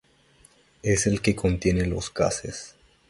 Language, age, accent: Spanish, 19-29, México